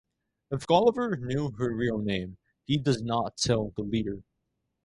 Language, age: English, under 19